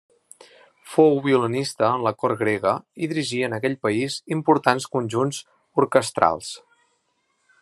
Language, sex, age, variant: Catalan, male, 40-49, Central